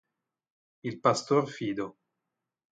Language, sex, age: Italian, male, 40-49